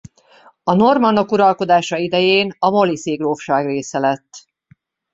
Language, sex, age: Hungarian, female, 40-49